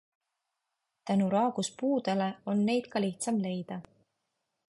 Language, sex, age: Estonian, female, 30-39